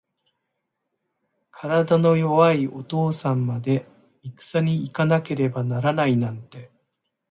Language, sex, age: Japanese, male, 40-49